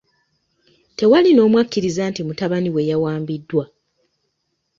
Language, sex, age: Ganda, female, 30-39